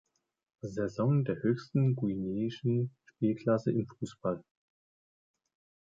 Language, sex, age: German, male, 30-39